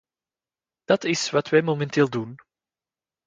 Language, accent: Dutch, Belgisch Nederlands